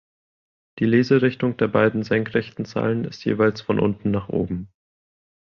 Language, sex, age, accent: German, male, 19-29, Deutschland Deutsch